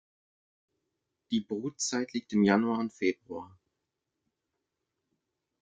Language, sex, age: German, male, 19-29